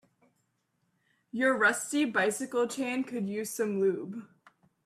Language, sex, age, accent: English, female, under 19, United States English